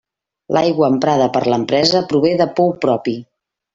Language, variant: Catalan, Central